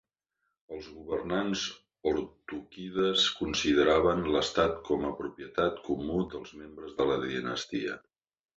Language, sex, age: Catalan, male, 50-59